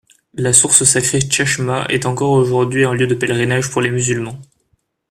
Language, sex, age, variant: French, male, 19-29, Français de métropole